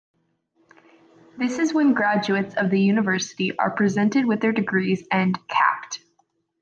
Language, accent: English, United States English